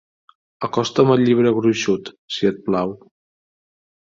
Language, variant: Catalan, Central